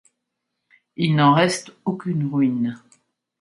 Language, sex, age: French, female, 60-69